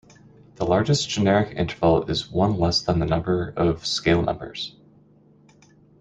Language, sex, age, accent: English, male, 30-39, United States English